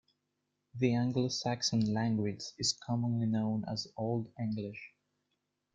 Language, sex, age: English, male, 19-29